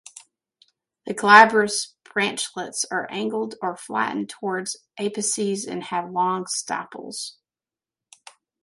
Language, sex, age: English, female, 40-49